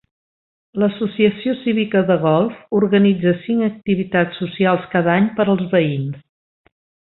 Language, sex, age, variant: Catalan, female, 60-69, Central